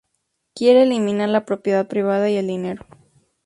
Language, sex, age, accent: Spanish, female, 19-29, México